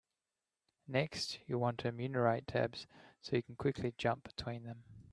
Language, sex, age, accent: English, male, 30-39, Australian English